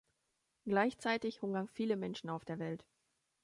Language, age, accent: German, 30-39, Deutschland Deutsch